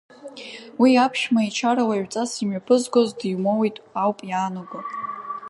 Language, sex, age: Abkhazian, female, under 19